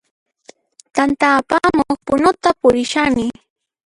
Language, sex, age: Puno Quechua, female, 19-29